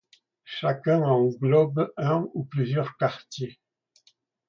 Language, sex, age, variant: French, male, 60-69, Français de métropole